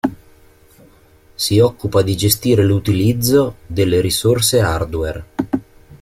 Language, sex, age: Italian, male, 40-49